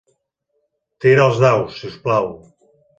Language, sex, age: Catalan, male, 40-49